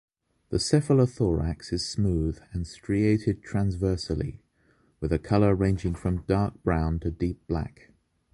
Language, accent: English, England English